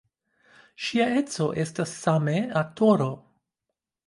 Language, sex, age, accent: Esperanto, female, 50-59, Internacia